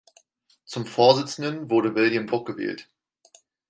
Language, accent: German, Deutschland Deutsch